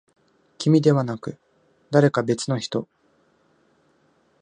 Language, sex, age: Japanese, male, 19-29